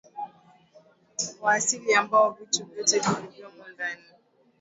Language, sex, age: Swahili, female, 19-29